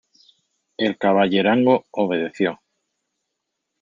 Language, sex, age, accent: Spanish, male, 30-39, España: Centro-Sur peninsular (Madrid, Toledo, Castilla-La Mancha)